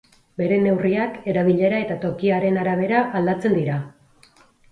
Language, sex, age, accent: Basque, female, 40-49, Erdialdekoa edo Nafarra (Gipuzkoa, Nafarroa)